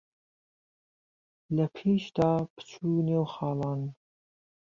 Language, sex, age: Central Kurdish, male, 19-29